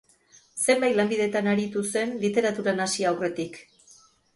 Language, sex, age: Basque, female, 50-59